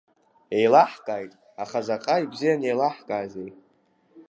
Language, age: Abkhazian, under 19